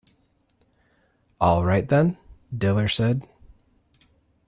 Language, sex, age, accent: English, male, 30-39, United States English